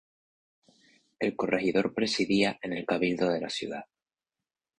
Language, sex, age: Spanish, male, 19-29